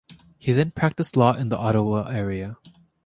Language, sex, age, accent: English, male, 19-29, Canadian English